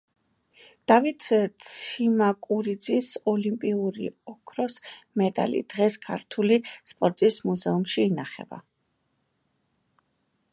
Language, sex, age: Georgian, female, 30-39